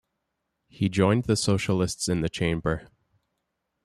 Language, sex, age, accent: English, male, 19-29, Canadian English